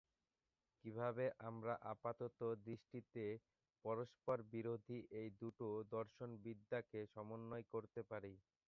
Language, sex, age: Bengali, male, 19-29